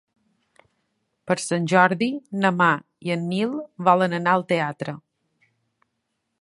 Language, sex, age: Catalan, female, 40-49